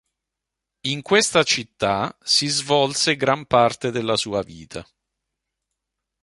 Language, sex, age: Italian, male, 40-49